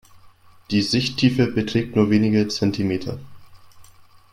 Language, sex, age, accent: German, male, 19-29, Deutschland Deutsch